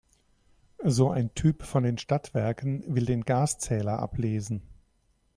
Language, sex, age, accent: German, male, 50-59, Deutschland Deutsch